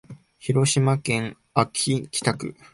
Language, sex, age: Japanese, male, 19-29